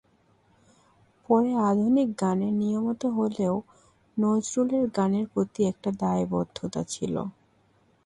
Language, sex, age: Bengali, female, 19-29